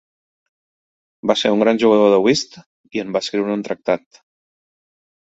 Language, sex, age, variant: Catalan, male, 40-49, Central